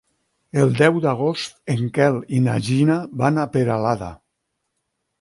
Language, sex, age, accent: Catalan, male, 60-69, valencià